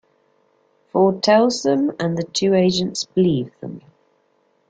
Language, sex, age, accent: English, female, 40-49, England English